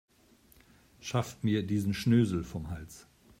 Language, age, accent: German, 50-59, Deutschland Deutsch